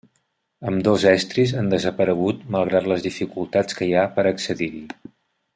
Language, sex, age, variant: Catalan, male, 50-59, Central